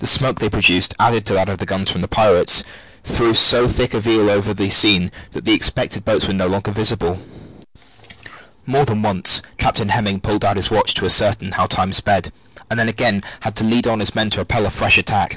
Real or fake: real